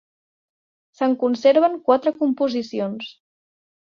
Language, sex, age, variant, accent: Catalan, female, 19-29, Central, Barceloní